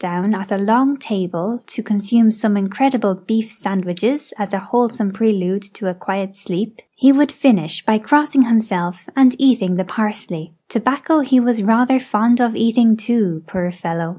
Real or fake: real